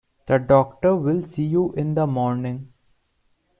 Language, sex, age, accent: English, male, 19-29, India and South Asia (India, Pakistan, Sri Lanka)